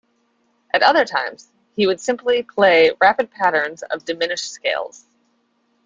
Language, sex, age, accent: English, female, 30-39, United States English